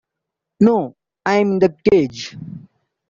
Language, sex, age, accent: English, male, 19-29, India and South Asia (India, Pakistan, Sri Lanka)